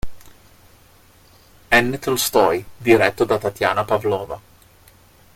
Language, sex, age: Italian, male, 40-49